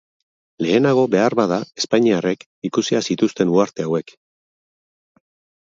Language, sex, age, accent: Basque, male, 40-49, Mendebalekoa (Araba, Bizkaia, Gipuzkoako mendebaleko herri batzuk)